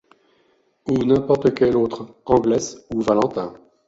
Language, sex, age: French, male, 50-59